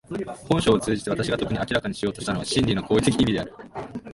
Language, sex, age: Japanese, male, 19-29